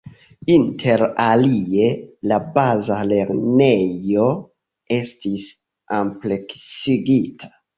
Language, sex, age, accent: Esperanto, male, 19-29, Internacia